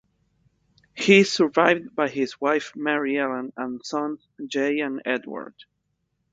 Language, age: English, 19-29